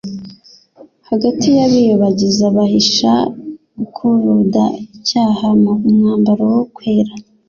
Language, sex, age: Kinyarwanda, female, under 19